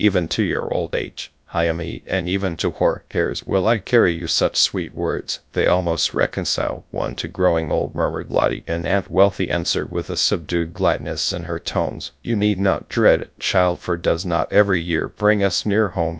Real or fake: fake